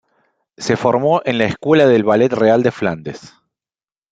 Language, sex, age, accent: Spanish, male, 40-49, Rioplatense: Argentina, Uruguay, este de Bolivia, Paraguay